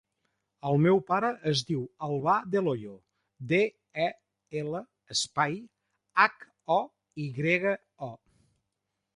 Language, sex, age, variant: Catalan, male, 50-59, Central